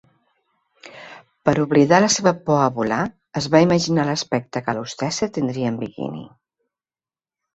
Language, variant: Catalan, Central